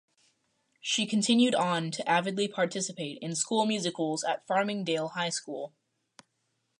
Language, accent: English, United States English